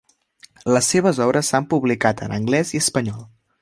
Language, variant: Catalan, Central